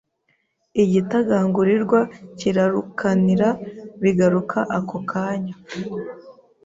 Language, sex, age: Kinyarwanda, female, 19-29